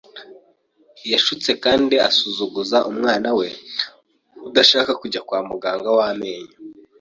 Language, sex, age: Kinyarwanda, male, 19-29